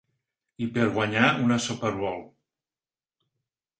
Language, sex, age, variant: Catalan, male, 50-59, Nord-Occidental